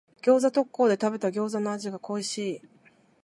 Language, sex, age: Japanese, female, 40-49